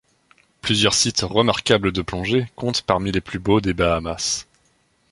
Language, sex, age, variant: French, male, 19-29, Français de métropole